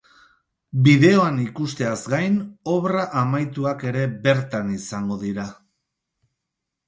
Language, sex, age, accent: Basque, male, 40-49, Mendebalekoa (Araba, Bizkaia, Gipuzkoako mendebaleko herri batzuk)